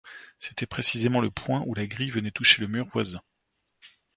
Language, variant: French, Français de métropole